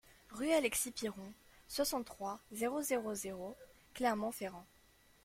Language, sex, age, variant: French, female, under 19, Français de métropole